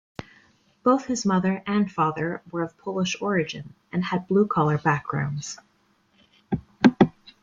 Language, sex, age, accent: English, female, 19-29, Canadian English